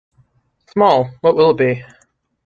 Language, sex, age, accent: English, male, 19-29, United States English